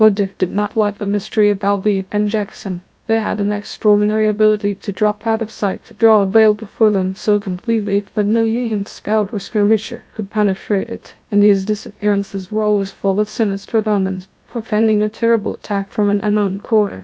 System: TTS, GlowTTS